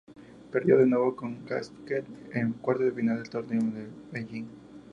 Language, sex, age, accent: Spanish, male, 19-29, México